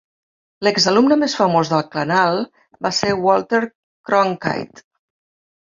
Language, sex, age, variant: Catalan, female, 50-59, Central